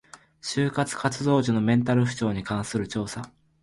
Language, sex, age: Japanese, male, under 19